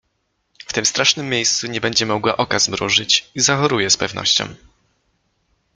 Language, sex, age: Polish, male, 19-29